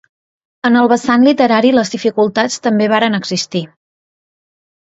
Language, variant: Catalan, Central